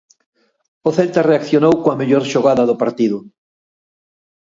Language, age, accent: Galician, 60-69, Atlántico (seseo e gheada)